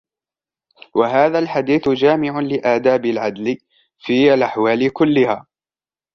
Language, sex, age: Arabic, male, 19-29